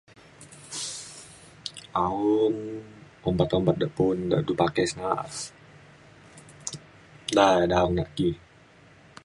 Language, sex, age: Mainstream Kenyah, female, 19-29